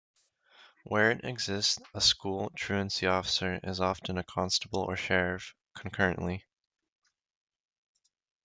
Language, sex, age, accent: English, male, 19-29, United States English